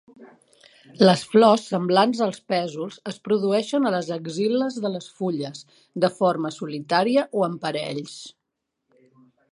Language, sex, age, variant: Catalan, female, 50-59, Central